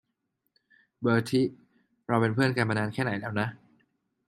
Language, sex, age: Thai, male, 19-29